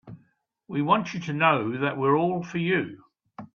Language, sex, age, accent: English, male, 70-79, England English